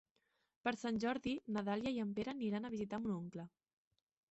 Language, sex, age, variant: Catalan, female, 19-29, Central